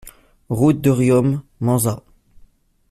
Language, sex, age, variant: French, male, 19-29, Français de métropole